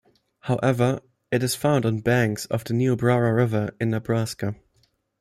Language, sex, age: English, male, 19-29